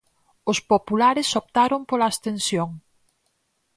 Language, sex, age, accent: Galician, female, 30-39, Atlántico (seseo e gheada)